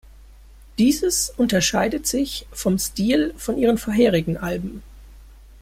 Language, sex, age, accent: German, male, 19-29, Deutschland Deutsch